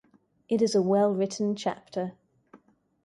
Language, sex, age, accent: English, female, 30-39, England English